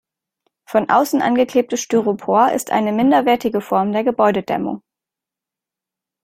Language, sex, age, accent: German, female, 19-29, Deutschland Deutsch